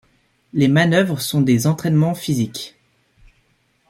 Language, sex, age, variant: French, male, 19-29, Français de métropole